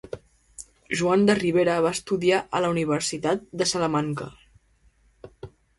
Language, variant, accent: Catalan, Central, central